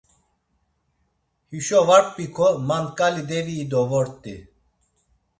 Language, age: Laz, 40-49